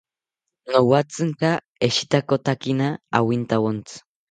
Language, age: South Ucayali Ashéninka, under 19